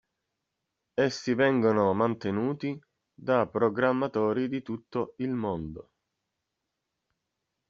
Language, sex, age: Italian, male, 30-39